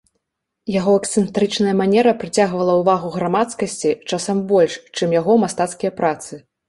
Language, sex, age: Belarusian, female, 30-39